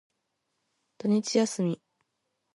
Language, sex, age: Japanese, female, 19-29